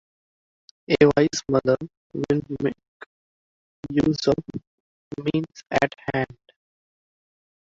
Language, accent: English, India and South Asia (India, Pakistan, Sri Lanka)